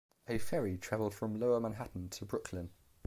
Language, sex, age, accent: English, male, under 19, England English